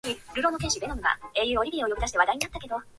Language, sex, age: English, male, 19-29